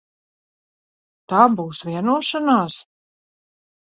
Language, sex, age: Latvian, female, 50-59